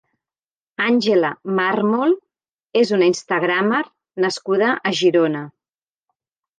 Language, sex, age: Catalan, female, 50-59